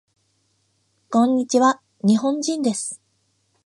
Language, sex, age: Japanese, female, 19-29